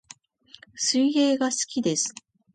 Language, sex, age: Japanese, female, 50-59